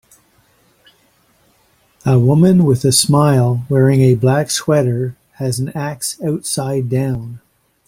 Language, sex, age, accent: English, male, 50-59, Canadian English